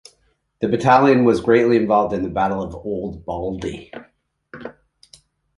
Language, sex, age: English, male, 50-59